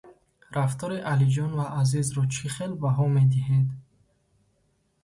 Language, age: Tajik, 19-29